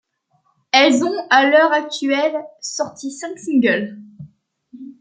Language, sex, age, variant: French, female, under 19, Français de métropole